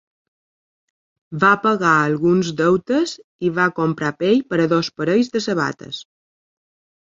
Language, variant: Catalan, Balear